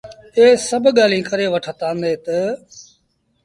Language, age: Sindhi Bhil, 40-49